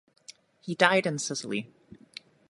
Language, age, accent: English, 19-29, Canadian English